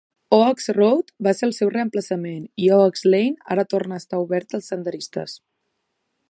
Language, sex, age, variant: Catalan, female, 19-29, Central